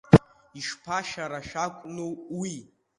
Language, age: Abkhazian, under 19